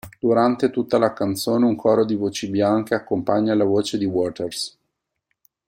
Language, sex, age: Italian, male, 30-39